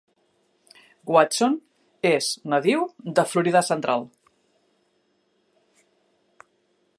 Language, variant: Catalan, Central